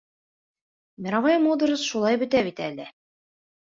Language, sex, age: Bashkir, female, 30-39